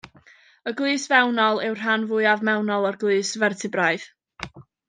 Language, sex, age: Welsh, female, 19-29